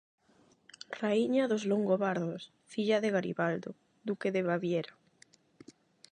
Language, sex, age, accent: Galician, female, 19-29, Atlántico (seseo e gheada); Normativo (estándar); Neofalante